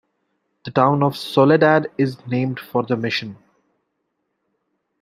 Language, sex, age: English, male, 19-29